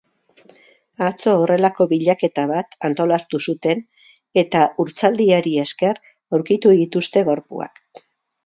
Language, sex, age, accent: Basque, female, 70-79, Mendebalekoa (Araba, Bizkaia, Gipuzkoako mendebaleko herri batzuk)